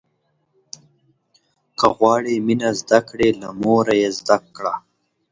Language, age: Pashto, 19-29